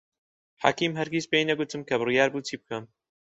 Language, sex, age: Central Kurdish, male, under 19